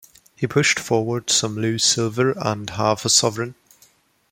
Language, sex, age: English, male, 19-29